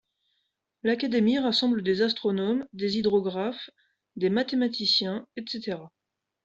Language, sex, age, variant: French, female, 30-39, Français de métropole